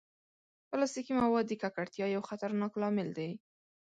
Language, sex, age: Pashto, female, 19-29